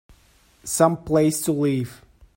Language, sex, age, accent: English, male, 40-49, England English